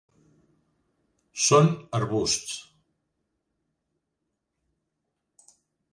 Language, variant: Catalan, Central